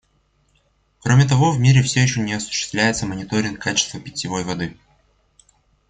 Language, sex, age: Russian, male, under 19